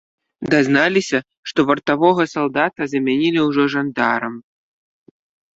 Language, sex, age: Belarusian, male, 30-39